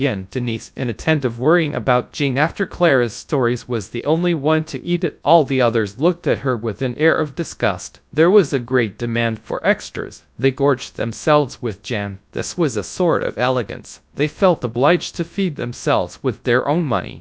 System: TTS, GradTTS